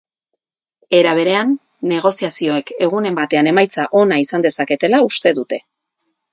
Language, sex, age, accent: Basque, female, 40-49, Erdialdekoa edo Nafarra (Gipuzkoa, Nafarroa)